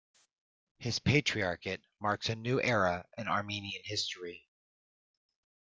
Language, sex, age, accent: English, male, 50-59, United States English